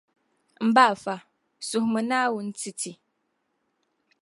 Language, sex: Dagbani, female